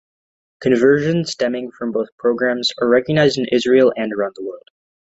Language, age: English, under 19